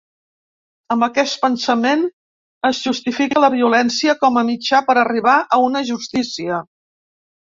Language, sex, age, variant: Catalan, female, 70-79, Central